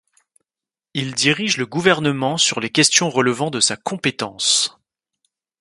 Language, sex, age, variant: French, male, 19-29, Français de métropole